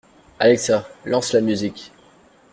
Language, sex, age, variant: French, male, 19-29, Français de métropole